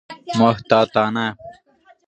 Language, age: Persian, 19-29